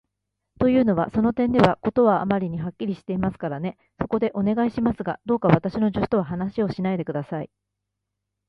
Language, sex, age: Japanese, female, 40-49